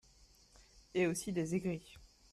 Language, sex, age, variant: French, female, 19-29, Français de métropole